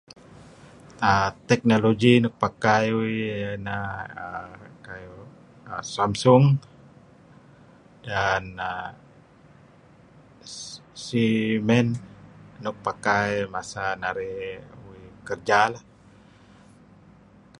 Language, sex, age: Kelabit, male, 60-69